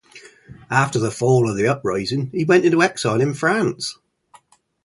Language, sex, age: English, male, 50-59